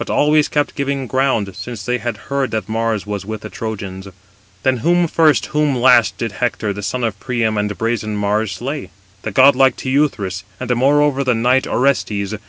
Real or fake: real